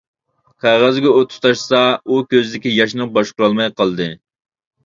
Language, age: Uyghur, 19-29